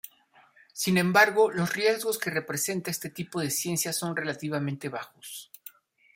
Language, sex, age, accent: Spanish, male, 50-59, México